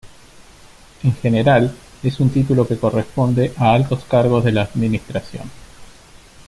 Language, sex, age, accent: Spanish, male, 40-49, Rioplatense: Argentina, Uruguay, este de Bolivia, Paraguay